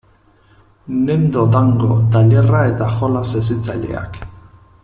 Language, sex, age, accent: Basque, male, 50-59, Erdialdekoa edo Nafarra (Gipuzkoa, Nafarroa)